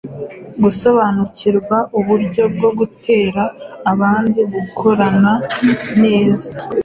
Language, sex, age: Kinyarwanda, female, 19-29